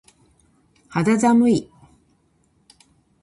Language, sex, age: Japanese, female, 60-69